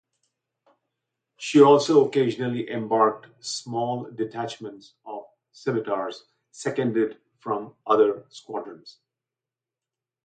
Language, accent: English, India and South Asia (India, Pakistan, Sri Lanka)